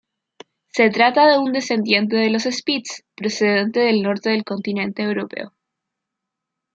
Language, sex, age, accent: Spanish, female, 19-29, Chileno: Chile, Cuyo